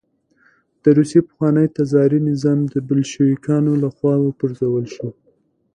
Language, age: Pashto, 19-29